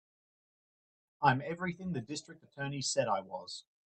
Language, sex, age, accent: English, male, 30-39, Australian English